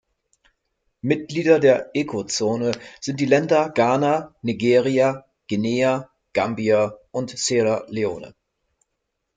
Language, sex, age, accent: German, male, 30-39, Deutschland Deutsch